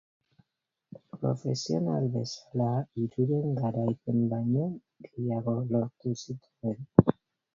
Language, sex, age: Basque, female, 40-49